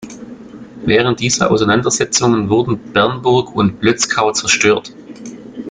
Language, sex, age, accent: German, male, 30-39, Deutschland Deutsch